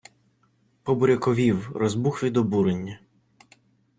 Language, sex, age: Ukrainian, male, under 19